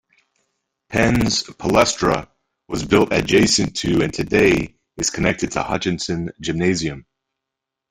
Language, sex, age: English, male, 40-49